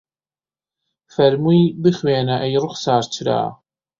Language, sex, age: Central Kurdish, male, 19-29